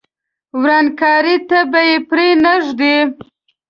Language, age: Pashto, 19-29